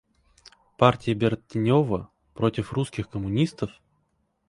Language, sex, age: Russian, male, 30-39